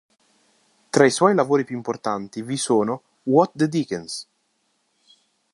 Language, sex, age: Italian, male, 19-29